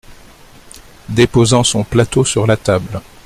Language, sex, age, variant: French, male, 60-69, Français de métropole